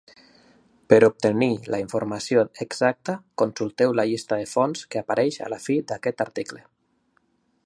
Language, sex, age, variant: Catalan, male, 40-49, Nord-Occidental